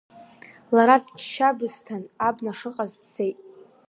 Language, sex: Abkhazian, female